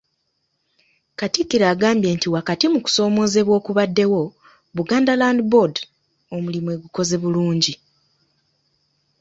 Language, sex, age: Ganda, female, 30-39